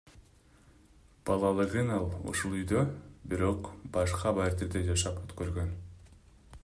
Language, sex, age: Kyrgyz, male, 19-29